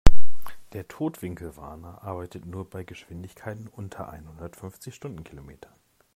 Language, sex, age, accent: German, male, 40-49, Deutschland Deutsch